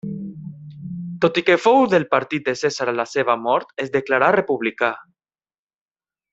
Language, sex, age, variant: Catalan, male, 19-29, Central